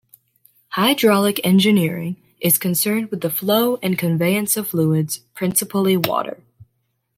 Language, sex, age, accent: English, female, 19-29, United States English